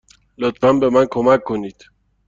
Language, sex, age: Persian, male, 19-29